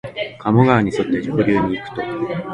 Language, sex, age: Japanese, male, 19-29